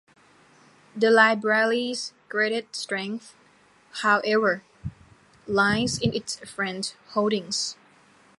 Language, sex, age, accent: English, female, under 19, United States English